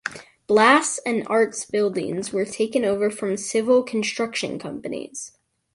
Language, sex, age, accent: English, male, under 19, Canadian English